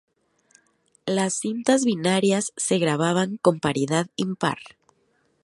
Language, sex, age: Spanish, female, 30-39